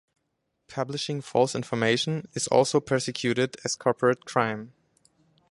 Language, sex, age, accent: English, male, 19-29, German English